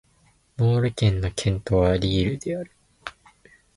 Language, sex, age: Japanese, male, 19-29